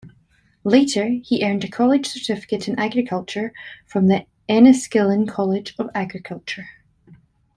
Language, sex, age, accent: English, female, 30-39, Scottish English